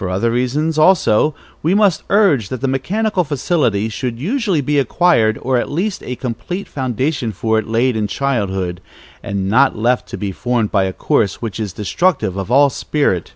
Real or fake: real